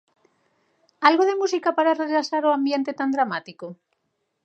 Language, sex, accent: Galician, female, Normativo (estándar)